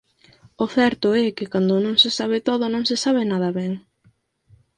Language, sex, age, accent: Galician, female, under 19, Normativo (estándar)